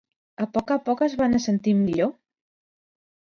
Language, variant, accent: Catalan, Central, central